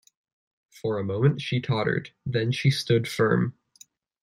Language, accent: English, United States English